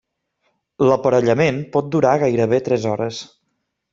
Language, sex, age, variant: Catalan, male, 19-29, Central